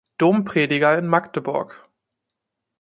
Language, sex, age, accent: German, male, 19-29, Deutschland Deutsch